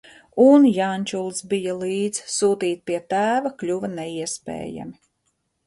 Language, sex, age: Latvian, female, 50-59